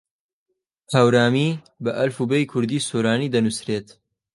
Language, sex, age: Central Kurdish, male, 19-29